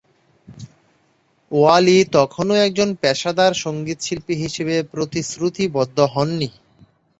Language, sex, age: Bengali, male, 30-39